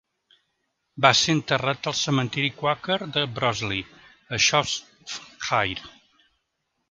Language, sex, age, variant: Catalan, male, 50-59, Central